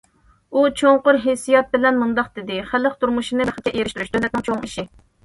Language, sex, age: Uyghur, female, 30-39